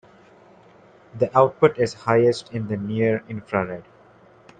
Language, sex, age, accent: English, male, 19-29, India and South Asia (India, Pakistan, Sri Lanka)